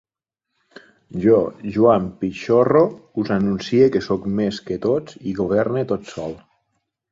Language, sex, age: Catalan, male, 40-49